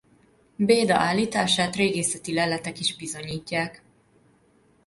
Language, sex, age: Hungarian, female, 19-29